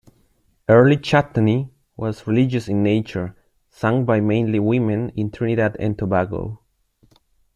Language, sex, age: English, male, 19-29